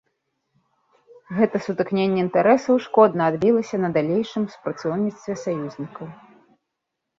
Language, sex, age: Belarusian, female, 40-49